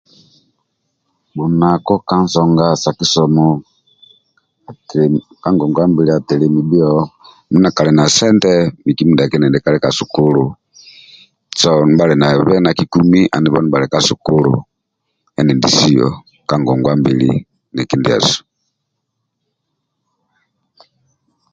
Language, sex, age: Amba (Uganda), male, 50-59